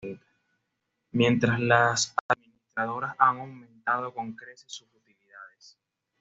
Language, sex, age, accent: Spanish, male, 19-29, Caribe: Cuba, Venezuela, Puerto Rico, República Dominicana, Panamá, Colombia caribeña, México caribeño, Costa del golfo de México